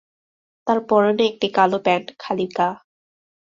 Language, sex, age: Bengali, female, 19-29